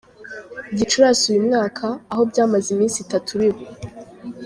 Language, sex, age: Kinyarwanda, female, under 19